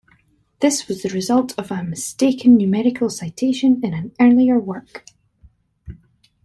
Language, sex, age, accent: English, female, 30-39, Scottish English